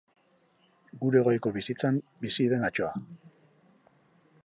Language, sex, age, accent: Basque, male, 50-59, Mendebalekoa (Araba, Bizkaia, Gipuzkoako mendebaleko herri batzuk)